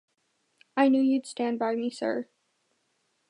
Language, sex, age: English, female, 19-29